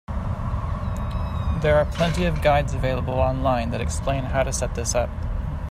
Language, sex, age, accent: English, male, 40-49, United States English